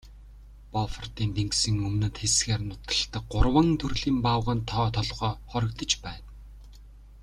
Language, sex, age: Mongolian, male, 19-29